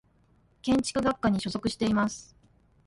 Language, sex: Japanese, female